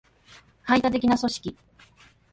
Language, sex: Japanese, female